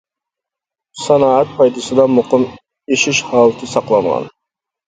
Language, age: Uyghur, 19-29